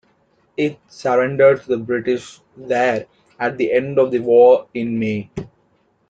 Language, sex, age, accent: English, male, 19-29, India and South Asia (India, Pakistan, Sri Lanka)